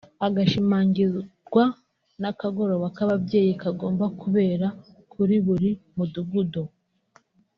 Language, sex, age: Kinyarwanda, female, 19-29